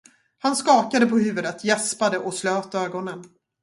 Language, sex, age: Swedish, female, 40-49